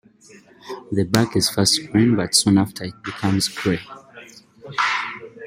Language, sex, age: English, male, 19-29